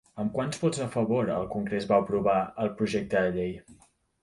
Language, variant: Catalan, Central